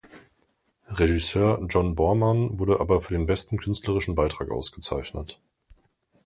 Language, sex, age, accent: German, male, 19-29, Deutschland Deutsch